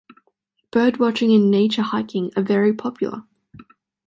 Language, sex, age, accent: English, female, under 19, Australian English